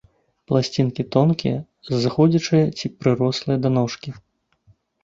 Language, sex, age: Belarusian, male, 30-39